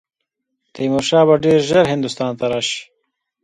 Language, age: Pashto, 30-39